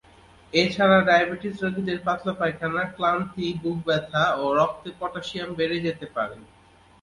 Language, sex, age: Bengali, male, 30-39